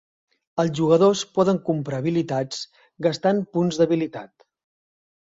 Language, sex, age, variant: Catalan, male, 40-49, Central